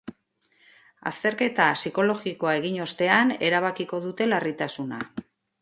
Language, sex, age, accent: Basque, female, under 19, Mendebalekoa (Araba, Bizkaia, Gipuzkoako mendebaleko herri batzuk)